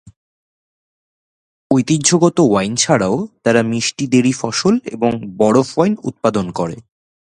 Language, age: Bengali, 19-29